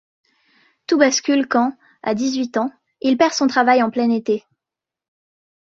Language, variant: French, Français de métropole